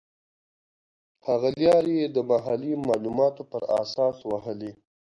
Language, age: Pashto, 19-29